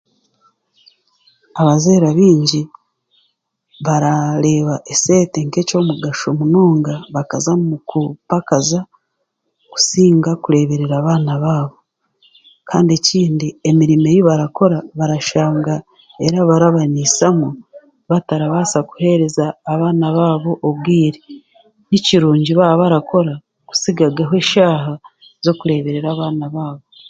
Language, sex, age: Chiga, female, 40-49